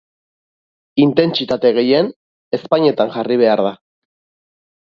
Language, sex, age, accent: Basque, male, 30-39, Erdialdekoa edo Nafarra (Gipuzkoa, Nafarroa)